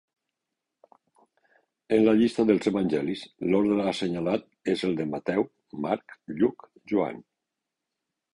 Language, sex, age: Catalan, male, 60-69